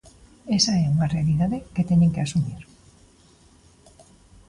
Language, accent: Galician, Normativo (estándar)